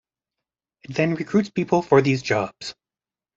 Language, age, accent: English, 30-39, Canadian English